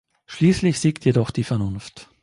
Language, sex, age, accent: German, male, 30-39, Österreichisches Deutsch